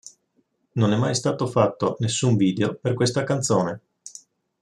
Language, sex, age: Italian, male, 50-59